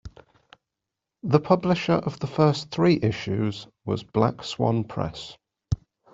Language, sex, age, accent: English, male, 30-39, England English